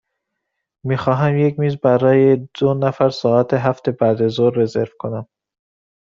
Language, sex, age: Persian, male, 19-29